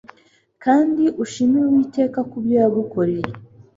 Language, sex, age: Kinyarwanda, female, 19-29